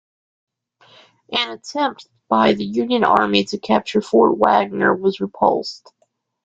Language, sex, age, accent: English, female, 19-29, United States English